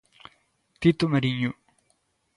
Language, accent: Galician, Atlántico (seseo e gheada)